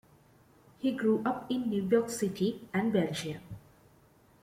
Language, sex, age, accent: English, female, 19-29, India and South Asia (India, Pakistan, Sri Lanka)